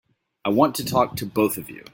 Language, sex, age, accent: English, male, 30-39, United States English